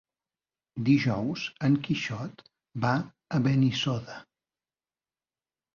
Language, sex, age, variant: Catalan, male, 40-49, Central